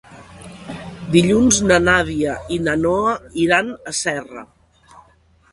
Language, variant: Catalan, Central